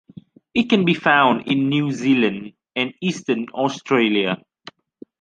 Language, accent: English, United States English